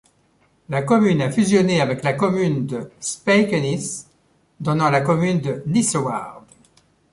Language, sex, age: French, male, 70-79